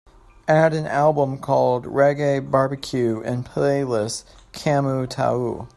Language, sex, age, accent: English, male, 19-29, United States English